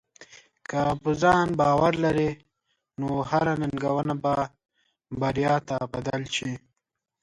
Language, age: Pashto, 19-29